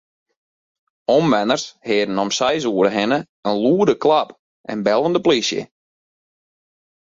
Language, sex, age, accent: Western Frisian, male, 19-29, Wâldfrysk